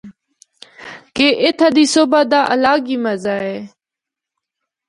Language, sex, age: Northern Hindko, female, 19-29